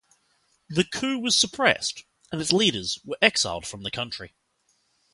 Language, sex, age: English, male, 19-29